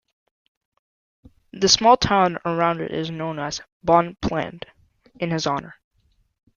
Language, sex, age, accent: English, male, under 19, United States English